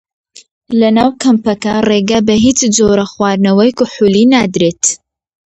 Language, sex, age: Central Kurdish, female, under 19